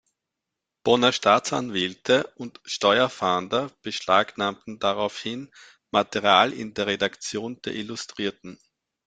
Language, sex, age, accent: German, male, 40-49, Österreichisches Deutsch